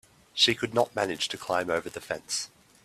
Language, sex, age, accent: English, male, 19-29, Australian English